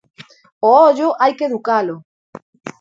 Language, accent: Galician, Normativo (estándar)